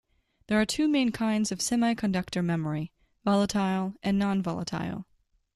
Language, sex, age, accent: English, female, 19-29, United States English